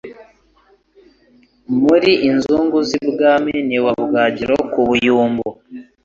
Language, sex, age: Kinyarwanda, male, 19-29